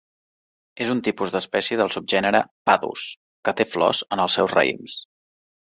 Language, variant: Catalan, Central